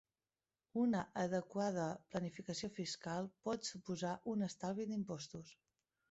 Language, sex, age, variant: Catalan, female, 30-39, Nord-Occidental